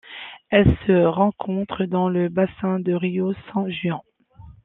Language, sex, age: French, female, 40-49